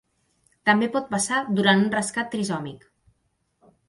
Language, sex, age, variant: Catalan, female, 19-29, Central